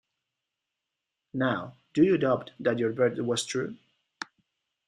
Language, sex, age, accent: Spanish, male, 19-29, España: Centro-Sur peninsular (Madrid, Toledo, Castilla-La Mancha)